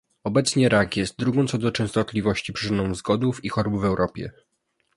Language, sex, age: Polish, male, 19-29